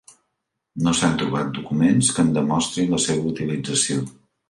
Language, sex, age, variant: Catalan, male, 50-59, Central